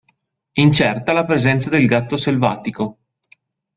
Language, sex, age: Italian, male, 30-39